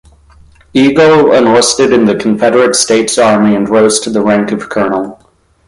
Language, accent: English, United States English